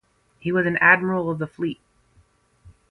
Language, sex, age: English, female, 19-29